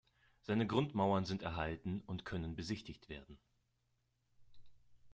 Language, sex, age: German, male, 30-39